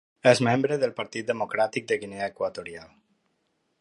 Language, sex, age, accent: Catalan, male, 40-49, valencià